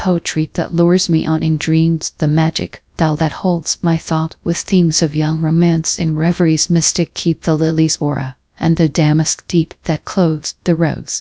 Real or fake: fake